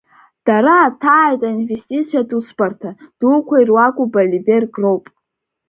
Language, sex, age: Abkhazian, female, under 19